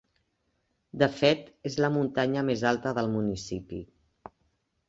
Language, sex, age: Catalan, female, 60-69